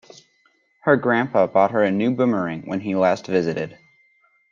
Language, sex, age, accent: English, male, under 19, United States English